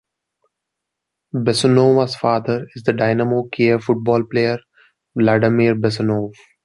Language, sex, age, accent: English, male, 19-29, India and South Asia (India, Pakistan, Sri Lanka)